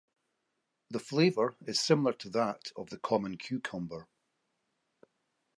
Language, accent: English, Scottish English